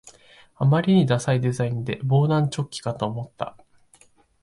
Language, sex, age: Japanese, male, 19-29